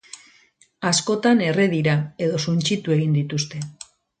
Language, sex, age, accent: Basque, female, 50-59, Erdialdekoa edo Nafarra (Gipuzkoa, Nafarroa)